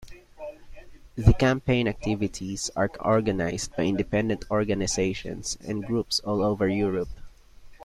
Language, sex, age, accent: English, male, 19-29, Filipino